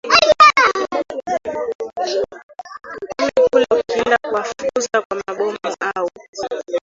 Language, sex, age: Swahili, female, 19-29